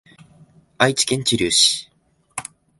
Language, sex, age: Japanese, male, 19-29